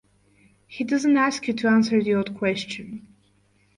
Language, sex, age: English, female, 19-29